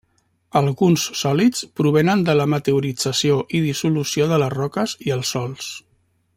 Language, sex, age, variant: Catalan, male, 50-59, Central